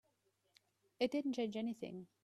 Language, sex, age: English, female, 30-39